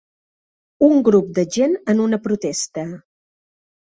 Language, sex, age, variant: Catalan, female, 50-59, Central